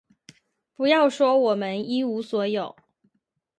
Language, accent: Chinese, 出生地：吉林省